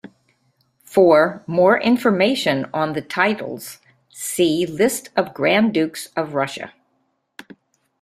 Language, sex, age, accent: English, female, 70-79, United States English